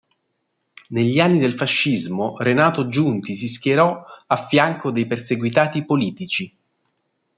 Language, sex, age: Italian, male, 40-49